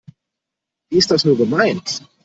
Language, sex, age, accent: German, male, 30-39, Deutschland Deutsch